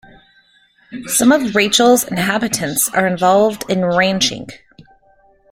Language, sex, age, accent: English, female, 30-39, United States English